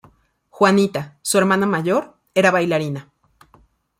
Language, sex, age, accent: Spanish, female, 40-49, México